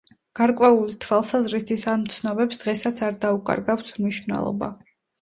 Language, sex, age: Georgian, female, 19-29